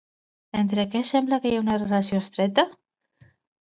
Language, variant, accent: Catalan, Central, central